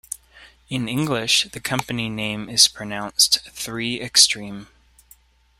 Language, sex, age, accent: English, male, 19-29, United States English